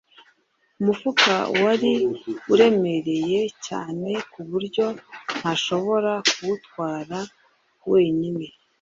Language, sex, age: Kinyarwanda, female, 30-39